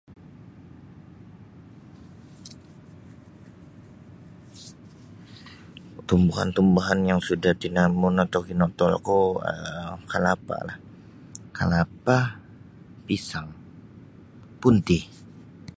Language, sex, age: Sabah Bisaya, male, 19-29